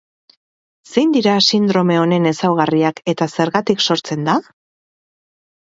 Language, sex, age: Basque, female, 30-39